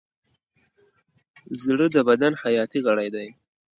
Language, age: Pashto, 19-29